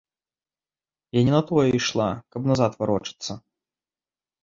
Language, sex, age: Belarusian, male, 30-39